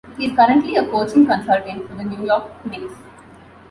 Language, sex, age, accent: English, female, 19-29, India and South Asia (India, Pakistan, Sri Lanka)